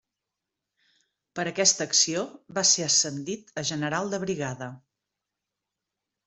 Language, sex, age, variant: Catalan, female, 50-59, Central